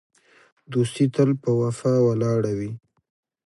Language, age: Pashto, 30-39